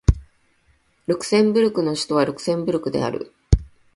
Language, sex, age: Japanese, female, 40-49